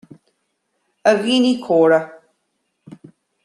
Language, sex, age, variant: Irish, male, 50-59, Gaeilge Uladh